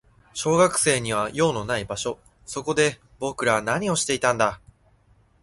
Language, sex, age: Japanese, male, 19-29